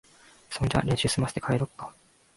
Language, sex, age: Japanese, male, 19-29